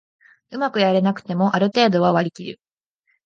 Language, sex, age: Japanese, female, under 19